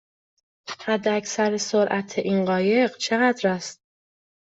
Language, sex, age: Persian, female, 19-29